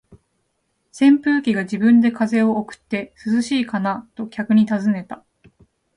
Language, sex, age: Japanese, female, 19-29